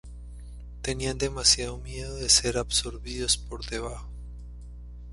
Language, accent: Spanish, Andino-Pacífico: Colombia, Perú, Ecuador, oeste de Bolivia y Venezuela andina